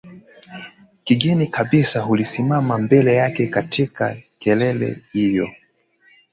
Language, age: Swahili, 19-29